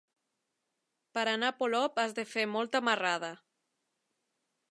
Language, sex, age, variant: Catalan, female, 30-39, Nord-Occidental